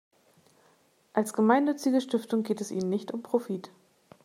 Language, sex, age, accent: German, female, 30-39, Deutschland Deutsch